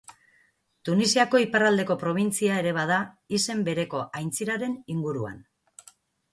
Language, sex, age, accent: Basque, female, 40-49, Mendebalekoa (Araba, Bizkaia, Gipuzkoako mendebaleko herri batzuk)